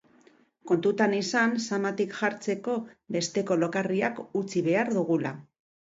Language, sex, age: Basque, female, 50-59